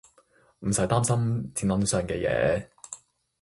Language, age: Cantonese, 19-29